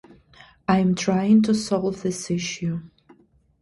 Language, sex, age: English, female, 30-39